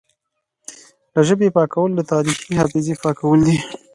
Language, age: Pashto, 19-29